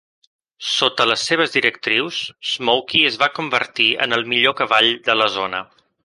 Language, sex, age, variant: Catalan, male, 30-39, Balear